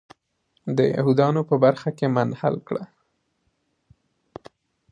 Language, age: Pashto, 19-29